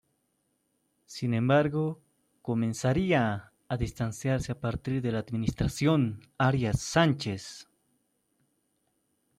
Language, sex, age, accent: Spanish, male, 19-29, Andino-Pacífico: Colombia, Perú, Ecuador, oeste de Bolivia y Venezuela andina